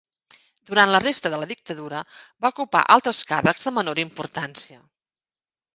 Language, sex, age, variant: Catalan, female, 50-59, Nord-Occidental